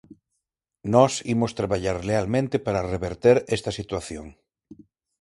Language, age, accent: Galician, 30-39, Normativo (estándar); Neofalante